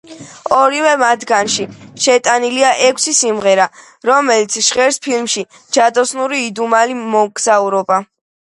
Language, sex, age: Georgian, female, 30-39